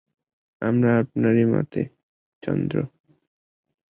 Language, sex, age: Bengali, male, under 19